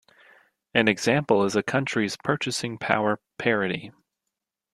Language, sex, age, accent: English, male, 19-29, United States English